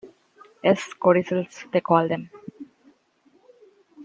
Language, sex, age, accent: English, female, 19-29, United States English